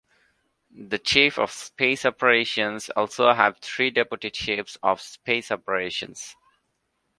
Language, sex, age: English, male, 19-29